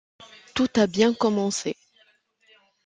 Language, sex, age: French, female, 19-29